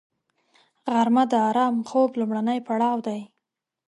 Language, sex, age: Pashto, female, 19-29